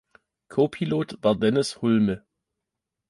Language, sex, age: German, male, 30-39